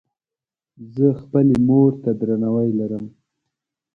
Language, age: Pashto, 30-39